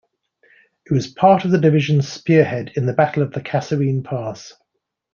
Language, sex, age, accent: English, male, 50-59, England English